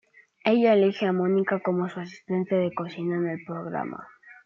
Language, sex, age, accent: Spanish, male, under 19, España: Norte peninsular (Asturias, Castilla y León, Cantabria, País Vasco, Navarra, Aragón, La Rioja, Guadalajara, Cuenca)